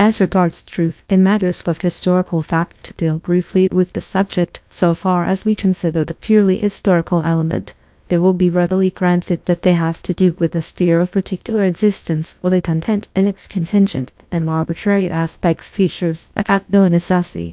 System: TTS, GlowTTS